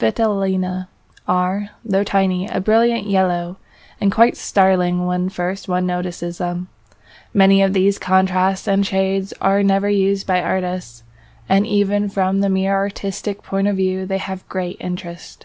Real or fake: real